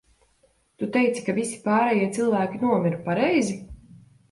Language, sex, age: Latvian, female, 19-29